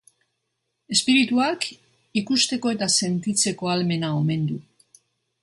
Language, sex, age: Basque, female, 60-69